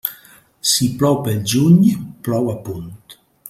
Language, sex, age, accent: Catalan, male, 40-49, valencià